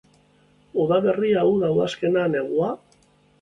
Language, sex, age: Basque, male, 30-39